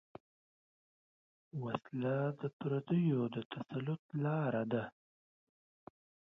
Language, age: Pashto, 19-29